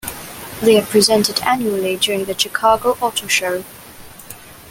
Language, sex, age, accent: English, female, 19-29, England English